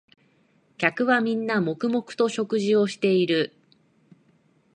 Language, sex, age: Japanese, female, 30-39